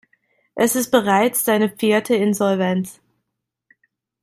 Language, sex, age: German, female, 30-39